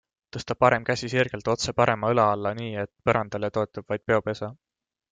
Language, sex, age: Estonian, male, 19-29